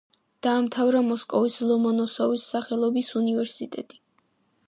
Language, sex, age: Georgian, female, under 19